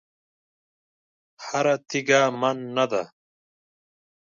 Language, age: Pashto, 30-39